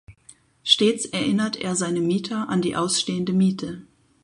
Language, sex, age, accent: German, female, 40-49, Deutschland Deutsch